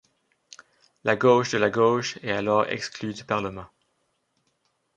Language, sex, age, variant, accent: French, male, 30-39, Français d'Amérique du Nord, Français du Canada